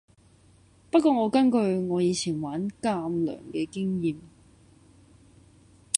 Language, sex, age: Cantonese, female, 19-29